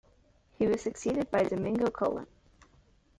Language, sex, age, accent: English, female, under 19, United States English